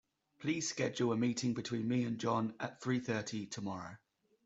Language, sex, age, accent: English, male, 19-29, England English